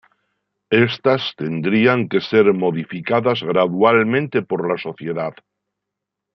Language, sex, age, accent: Spanish, male, 70-79, España: Norte peninsular (Asturias, Castilla y León, Cantabria, País Vasco, Navarra, Aragón, La Rioja, Guadalajara, Cuenca)